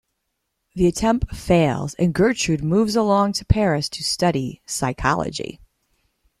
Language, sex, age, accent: English, female, 40-49, United States English